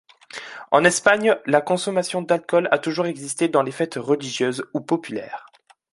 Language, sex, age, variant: French, male, 19-29, Français de métropole